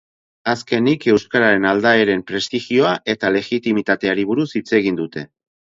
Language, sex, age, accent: Basque, male, 50-59, Erdialdekoa edo Nafarra (Gipuzkoa, Nafarroa)